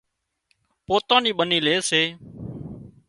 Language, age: Wadiyara Koli, 30-39